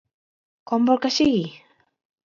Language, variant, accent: Catalan, Central, central